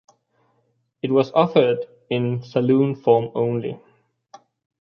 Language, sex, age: English, male, 30-39